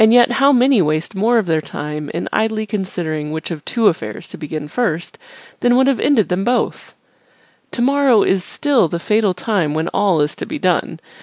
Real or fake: real